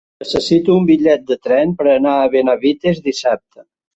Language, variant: Catalan, Central